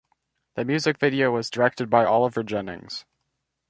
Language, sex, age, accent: English, male, under 19, United States English